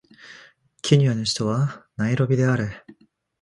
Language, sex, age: Japanese, male, 19-29